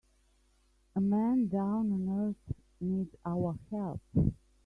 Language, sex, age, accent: English, female, 50-59, Australian English